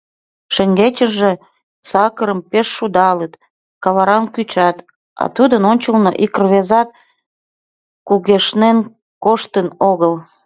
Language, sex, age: Mari, female, 19-29